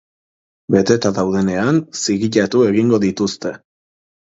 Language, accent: Basque, Erdialdekoa edo Nafarra (Gipuzkoa, Nafarroa)